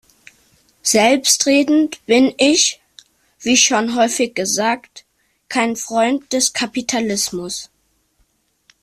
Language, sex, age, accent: German, male, under 19, Deutschland Deutsch